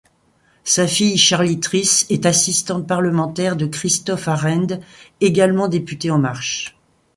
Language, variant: French, Français de métropole